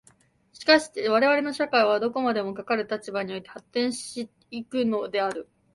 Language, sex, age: Japanese, female, 19-29